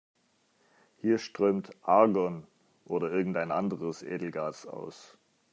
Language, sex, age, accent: German, male, 40-49, Deutschland Deutsch